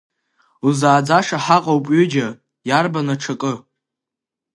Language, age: Abkhazian, under 19